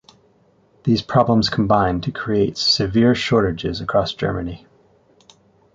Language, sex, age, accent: English, male, 30-39, United States English